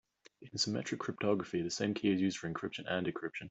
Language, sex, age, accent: English, male, 30-39, Australian English